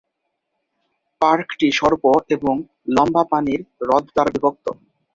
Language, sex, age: Bengali, male, 19-29